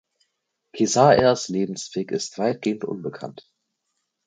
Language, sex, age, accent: German, female, under 19, Deutschland Deutsch